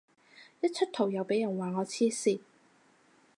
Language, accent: Cantonese, 广州音